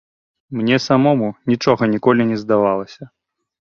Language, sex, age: Belarusian, male, 19-29